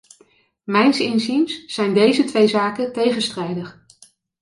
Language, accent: Dutch, Nederlands Nederlands